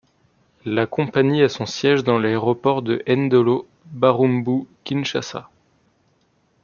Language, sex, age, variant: French, male, 19-29, Français de métropole